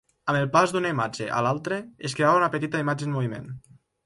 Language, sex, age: Catalan, male, under 19